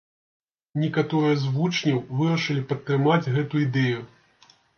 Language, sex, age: Belarusian, male, 30-39